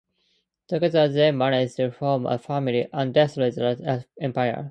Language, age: English, under 19